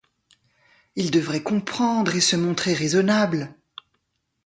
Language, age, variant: French, 60-69, Français de métropole